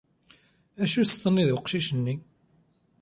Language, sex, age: Kabyle, male, 40-49